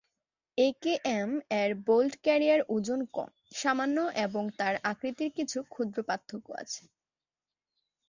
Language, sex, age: Bengali, female, under 19